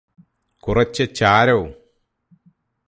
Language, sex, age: Malayalam, male, 40-49